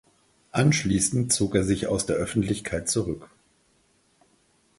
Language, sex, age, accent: German, male, 50-59, Deutschland Deutsch